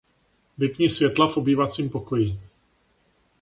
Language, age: Czech, 40-49